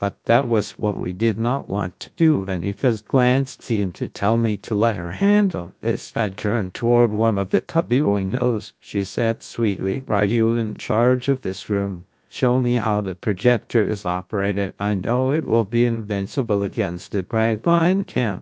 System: TTS, GlowTTS